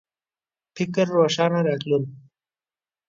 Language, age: Pashto, 30-39